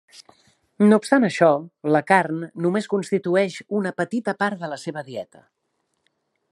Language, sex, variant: Catalan, male, Central